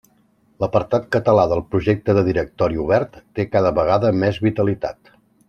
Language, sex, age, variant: Catalan, male, 40-49, Central